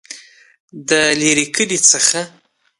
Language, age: Pashto, 19-29